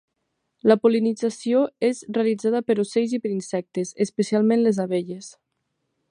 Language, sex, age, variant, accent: Catalan, female, 19-29, Central, central; nord-occidental; septentrional